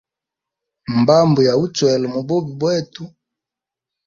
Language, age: Hemba, 19-29